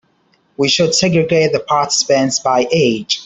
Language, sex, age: English, male, 30-39